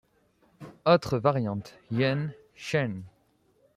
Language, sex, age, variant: French, male, 30-39, Français de métropole